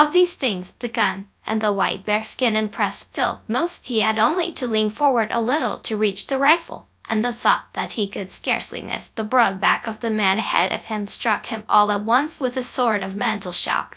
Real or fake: fake